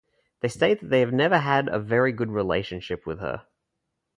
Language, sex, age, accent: English, male, 19-29, Australian English